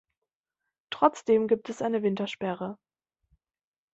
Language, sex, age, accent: German, female, 19-29, Deutschland Deutsch